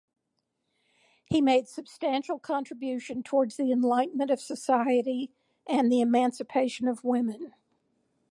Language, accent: English, United States English